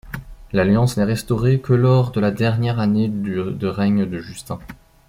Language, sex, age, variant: French, male, 19-29, Français de métropole